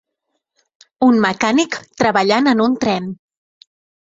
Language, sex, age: Catalan, female, 30-39